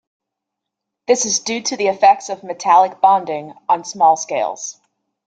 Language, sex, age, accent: English, female, 30-39, United States English